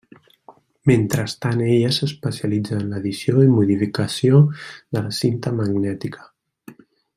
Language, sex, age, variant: Catalan, male, 19-29, Central